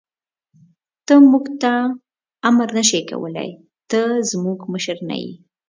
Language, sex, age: Pashto, female, 19-29